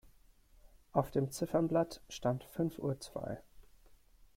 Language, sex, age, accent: German, male, 19-29, Deutschland Deutsch